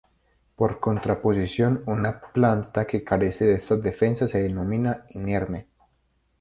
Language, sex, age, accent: Spanish, male, 19-29, Andino-Pacífico: Colombia, Perú, Ecuador, oeste de Bolivia y Venezuela andina